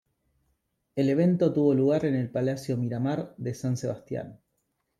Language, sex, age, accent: Spanish, male, 30-39, Rioplatense: Argentina, Uruguay, este de Bolivia, Paraguay